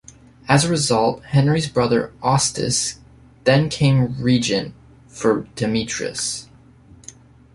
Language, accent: English, United States English